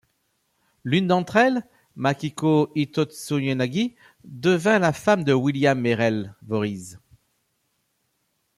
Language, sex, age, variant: French, male, 40-49, Français de métropole